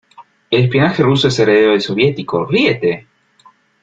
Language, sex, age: Spanish, male, 19-29